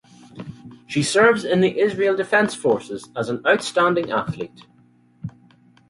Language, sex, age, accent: English, male, 19-29, Northern Irish